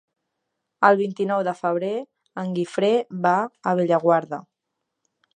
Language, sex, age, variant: Catalan, female, 19-29, Central